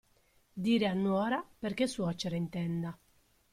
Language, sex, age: Italian, female, 50-59